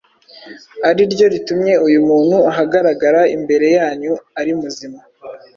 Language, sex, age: Kinyarwanda, male, 19-29